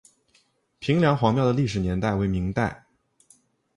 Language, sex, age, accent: Chinese, male, 19-29, 出生地：浙江省